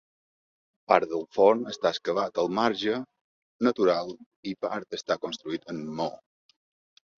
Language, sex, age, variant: Catalan, male, 50-59, Balear